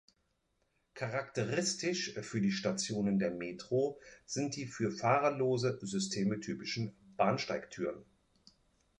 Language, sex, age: German, male, 50-59